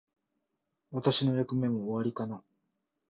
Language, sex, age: Japanese, male, 19-29